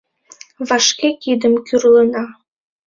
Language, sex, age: Mari, female, 19-29